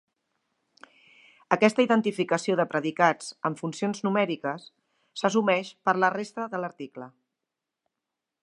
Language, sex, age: Catalan, female, 50-59